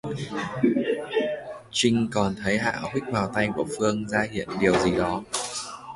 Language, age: Vietnamese, 19-29